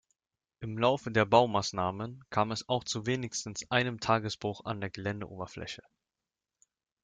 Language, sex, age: German, male, under 19